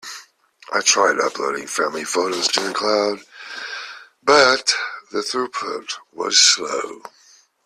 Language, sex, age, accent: English, male, 50-59, England English